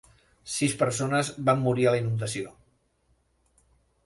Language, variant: Catalan, Central